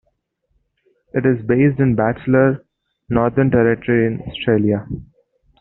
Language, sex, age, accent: English, male, 19-29, India and South Asia (India, Pakistan, Sri Lanka)